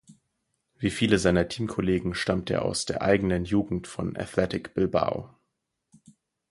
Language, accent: German, Deutschland Deutsch